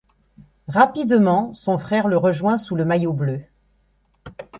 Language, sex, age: French, female, 50-59